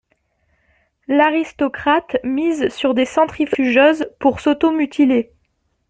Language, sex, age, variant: French, female, 19-29, Français de métropole